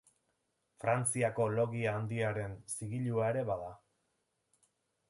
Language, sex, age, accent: Basque, male, 19-29, Erdialdekoa edo Nafarra (Gipuzkoa, Nafarroa)